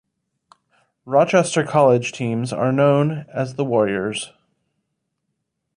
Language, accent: English, United States English